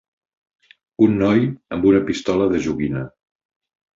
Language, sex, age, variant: Catalan, male, 60-69, Central